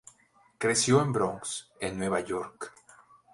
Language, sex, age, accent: Spanish, male, 19-29, México